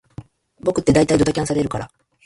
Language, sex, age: Japanese, female, 40-49